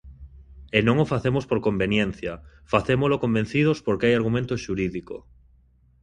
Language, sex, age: Galician, male, 19-29